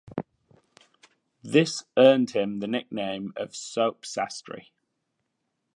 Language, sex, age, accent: English, male, 19-29, England English